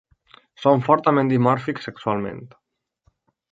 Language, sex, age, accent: Catalan, male, 19-29, valencià